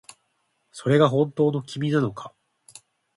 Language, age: Japanese, 19-29